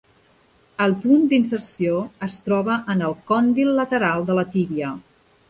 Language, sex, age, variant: Catalan, female, 40-49, Central